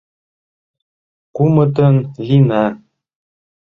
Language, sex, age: Mari, male, 40-49